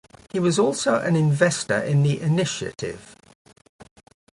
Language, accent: English, England English